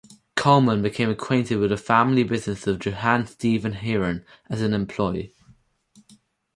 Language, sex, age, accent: English, male, under 19, England English